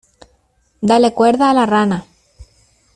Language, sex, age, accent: Spanish, female, 19-29, Chileno: Chile, Cuyo